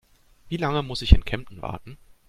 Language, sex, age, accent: German, male, 30-39, Deutschland Deutsch